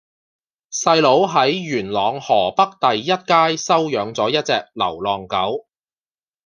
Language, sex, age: Cantonese, male, 40-49